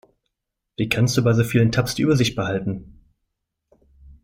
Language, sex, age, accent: German, male, 19-29, Deutschland Deutsch